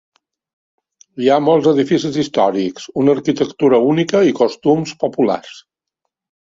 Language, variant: Catalan, Balear